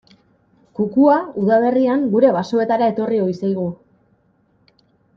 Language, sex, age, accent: Basque, female, 30-39, Mendebalekoa (Araba, Bizkaia, Gipuzkoako mendebaleko herri batzuk)